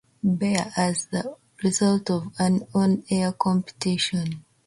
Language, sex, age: English, female, 19-29